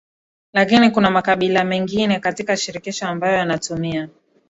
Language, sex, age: Swahili, female, 19-29